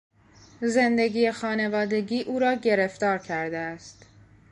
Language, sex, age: Persian, female, 19-29